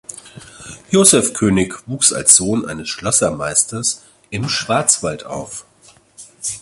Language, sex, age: German, male, 40-49